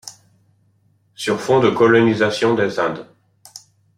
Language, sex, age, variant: French, male, 30-39, Français de métropole